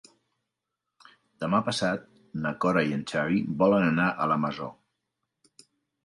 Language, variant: Catalan, Central